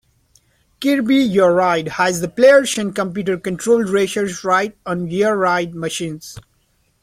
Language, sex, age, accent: English, male, 19-29, India and South Asia (India, Pakistan, Sri Lanka)